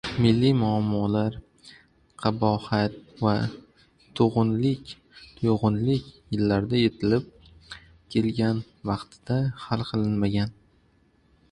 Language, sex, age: Uzbek, male, under 19